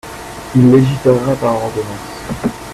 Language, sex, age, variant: French, male, 19-29, Français de métropole